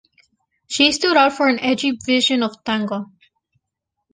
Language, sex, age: English, female, under 19